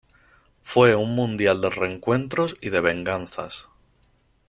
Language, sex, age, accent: Spanish, male, 19-29, España: Centro-Sur peninsular (Madrid, Toledo, Castilla-La Mancha)